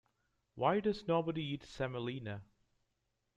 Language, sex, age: English, male, 30-39